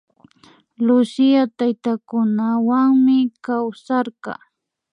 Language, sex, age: Imbabura Highland Quichua, female, under 19